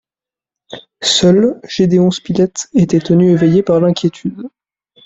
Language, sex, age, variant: French, male, 19-29, Français de métropole